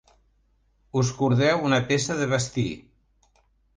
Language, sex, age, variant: Catalan, male, 70-79, Central